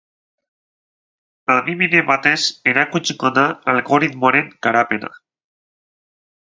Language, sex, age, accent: Basque, male, 30-39, Mendebalekoa (Araba, Bizkaia, Gipuzkoako mendebaleko herri batzuk)